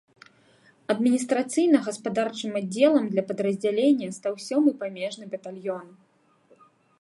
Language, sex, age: Belarusian, female, 30-39